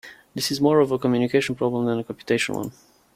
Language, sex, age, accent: English, male, 30-39, United States English